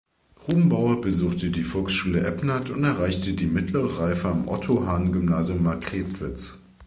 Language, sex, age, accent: German, male, 30-39, Deutschland Deutsch